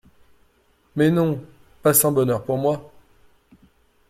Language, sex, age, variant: French, male, 30-39, Français de métropole